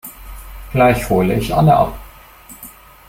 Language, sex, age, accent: German, male, 19-29, Deutschland Deutsch